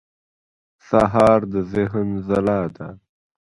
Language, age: Pashto, 19-29